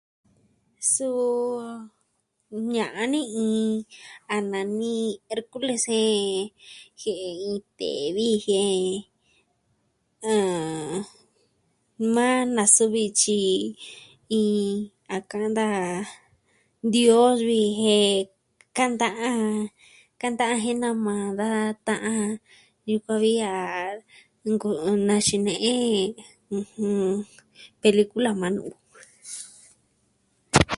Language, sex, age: Southwestern Tlaxiaco Mixtec, female, 19-29